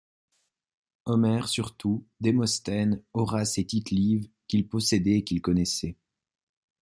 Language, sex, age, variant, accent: French, male, 19-29, Français d'Europe, Français de Suisse